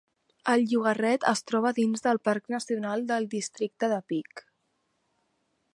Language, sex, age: Catalan, female, under 19